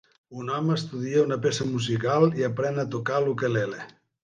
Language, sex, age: Catalan, male, 70-79